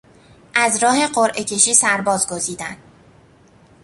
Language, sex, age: Persian, female, under 19